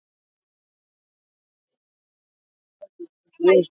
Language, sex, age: Swahili, male, 19-29